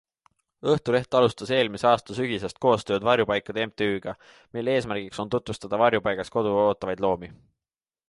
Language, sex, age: Estonian, male, 19-29